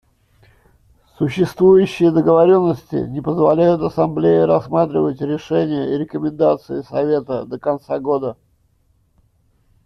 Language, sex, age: Russian, male, 40-49